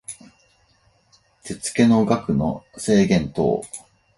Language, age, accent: Japanese, 50-59, 標準語